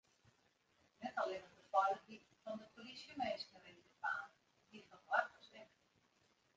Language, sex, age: Western Frisian, female, 50-59